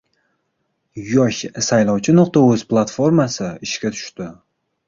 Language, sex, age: Uzbek, male, 19-29